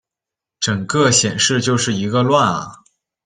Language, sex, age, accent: Chinese, male, 19-29, 出生地：山西省